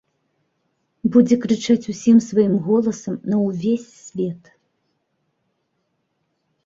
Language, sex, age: Belarusian, female, 40-49